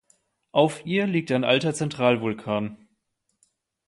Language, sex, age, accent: German, male, 19-29, Deutschland Deutsch